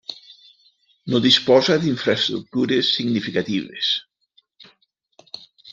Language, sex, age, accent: Catalan, male, 50-59, valencià